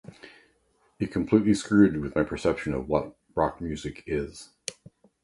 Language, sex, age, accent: English, male, 50-59, Canadian English